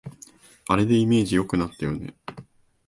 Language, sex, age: Japanese, male, 19-29